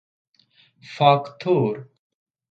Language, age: Persian, 19-29